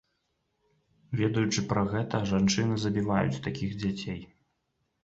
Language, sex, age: Belarusian, male, 19-29